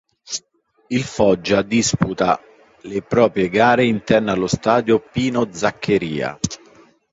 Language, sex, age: Italian, male, 40-49